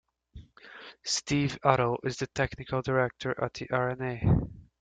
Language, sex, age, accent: English, male, 19-29, United States English